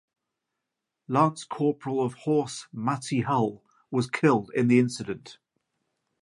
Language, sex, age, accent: English, male, 40-49, England English